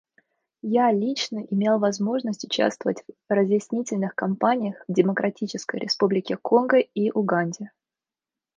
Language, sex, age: Russian, female, 19-29